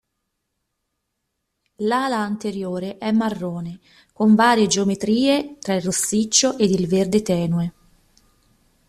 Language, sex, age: Italian, female, 19-29